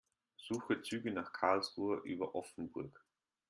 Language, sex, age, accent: German, male, 30-39, Österreichisches Deutsch